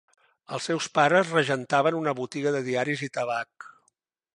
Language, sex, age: Catalan, male, 50-59